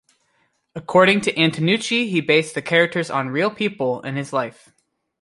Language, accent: English, United States English